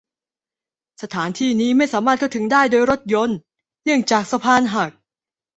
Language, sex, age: Thai, female, under 19